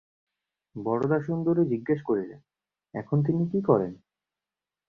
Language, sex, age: Bengali, male, 19-29